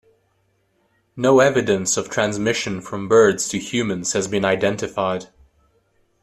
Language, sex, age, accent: English, male, 19-29, England English